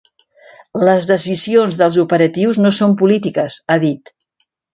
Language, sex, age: Catalan, female, 60-69